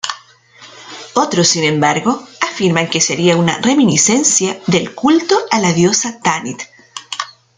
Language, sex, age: Spanish, female, 50-59